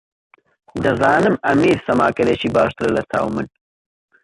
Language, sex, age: Central Kurdish, male, 30-39